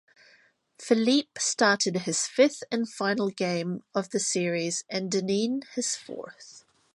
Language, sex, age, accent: English, female, 30-39, New Zealand English